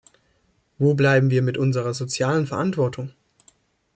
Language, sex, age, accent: German, male, 19-29, Deutschland Deutsch